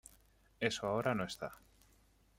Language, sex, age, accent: Spanish, male, 30-39, España: Centro-Sur peninsular (Madrid, Toledo, Castilla-La Mancha)